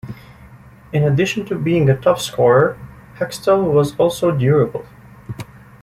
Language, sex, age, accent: English, male, 19-29, United States English